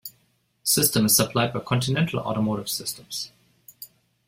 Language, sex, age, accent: English, male, 40-49, United States English